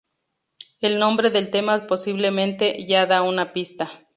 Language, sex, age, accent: Spanish, female, 30-39, México